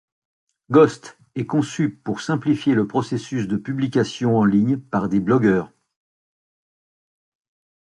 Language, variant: French, Français de métropole